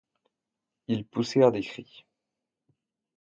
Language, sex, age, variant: French, male, 19-29, Français de métropole